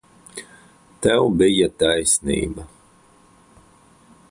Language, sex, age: Latvian, male, 40-49